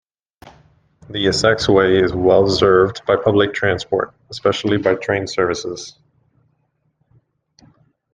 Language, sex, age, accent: English, male, 30-39, United States English